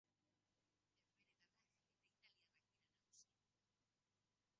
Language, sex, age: Basque, female, 30-39